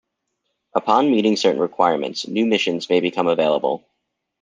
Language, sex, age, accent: English, male, 19-29, United States English